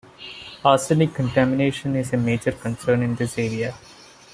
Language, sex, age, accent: English, male, 30-39, India and South Asia (India, Pakistan, Sri Lanka)